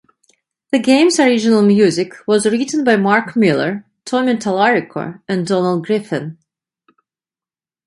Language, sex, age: English, female, 50-59